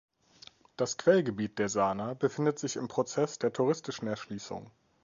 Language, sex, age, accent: German, male, 30-39, Deutschland Deutsch